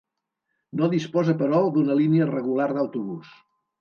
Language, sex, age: Catalan, male, 80-89